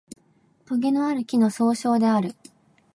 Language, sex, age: Japanese, female, 19-29